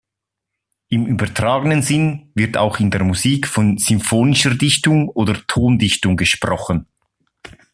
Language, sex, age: German, male, 30-39